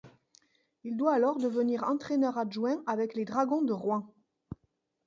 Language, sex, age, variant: French, female, 40-49, Français de métropole